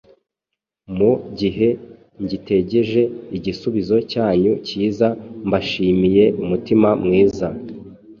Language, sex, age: Kinyarwanda, male, 40-49